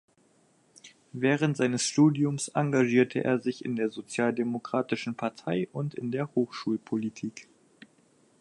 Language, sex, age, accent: German, male, 19-29, Deutschland Deutsch